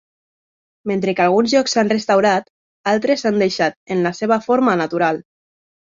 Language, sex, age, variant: Catalan, female, 19-29, Nord-Occidental